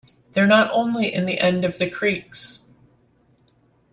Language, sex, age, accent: English, female, 30-39, United States English